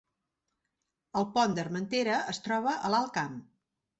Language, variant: Catalan, Central